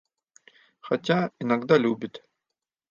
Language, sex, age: Russian, male, 30-39